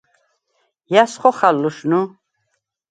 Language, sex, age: Svan, female, 70-79